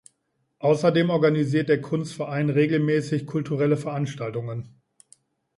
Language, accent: German, Deutschland Deutsch